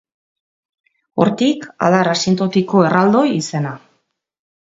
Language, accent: Basque, Mendebalekoa (Araba, Bizkaia, Gipuzkoako mendebaleko herri batzuk)